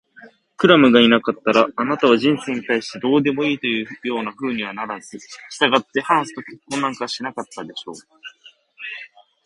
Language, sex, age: Japanese, male, 19-29